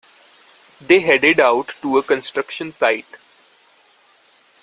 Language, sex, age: English, male, under 19